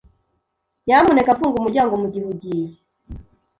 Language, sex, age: Kinyarwanda, female, 30-39